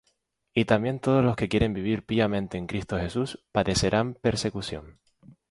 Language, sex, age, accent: Spanish, male, 19-29, España: Islas Canarias